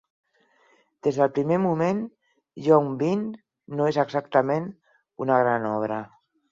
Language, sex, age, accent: Catalan, female, 50-59, Barcelona